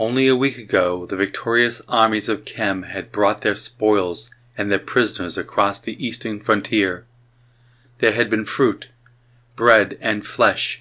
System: none